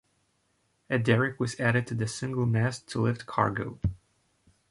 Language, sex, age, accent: English, male, 19-29, United States English